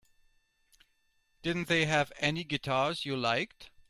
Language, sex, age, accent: English, male, 40-49, England English